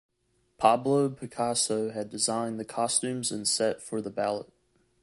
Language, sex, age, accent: English, male, 19-29, United States English